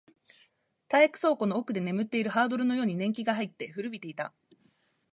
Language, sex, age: Japanese, female, 19-29